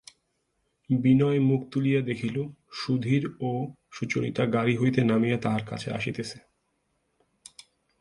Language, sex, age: Bengali, male, 19-29